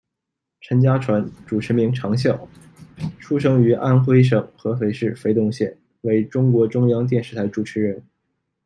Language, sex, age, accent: Chinese, male, 19-29, 出生地：吉林省